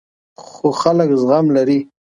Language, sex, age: Pashto, male, 30-39